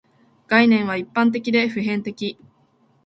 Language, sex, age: Japanese, female, 19-29